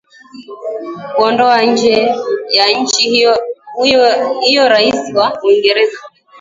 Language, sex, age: Swahili, female, 19-29